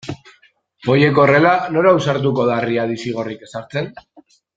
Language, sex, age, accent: Basque, male, under 19, Mendebalekoa (Araba, Bizkaia, Gipuzkoako mendebaleko herri batzuk)